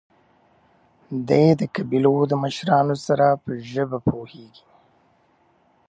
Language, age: Pashto, 19-29